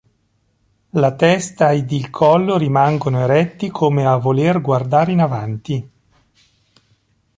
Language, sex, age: Italian, male, 40-49